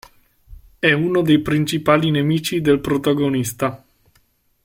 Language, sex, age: Italian, male, 19-29